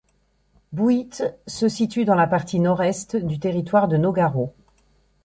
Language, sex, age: French, female, 50-59